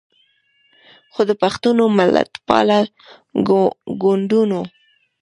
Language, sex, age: Pashto, female, 19-29